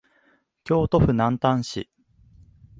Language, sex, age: Japanese, male, 19-29